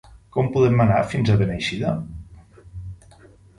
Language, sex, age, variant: Catalan, male, 50-59, Central